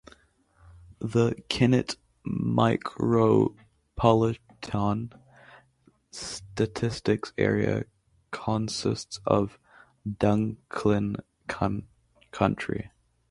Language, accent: English, New Zealand English